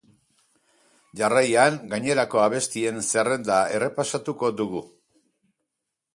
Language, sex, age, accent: Basque, male, 70-79, Erdialdekoa edo Nafarra (Gipuzkoa, Nafarroa)